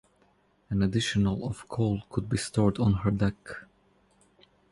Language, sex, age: English, male, 30-39